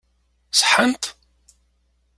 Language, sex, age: Kabyle, male, 40-49